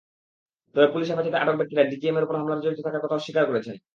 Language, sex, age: Bengali, male, 19-29